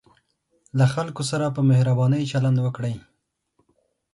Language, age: Pashto, 19-29